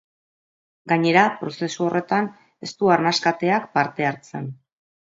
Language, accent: Basque, Mendebalekoa (Araba, Bizkaia, Gipuzkoako mendebaleko herri batzuk)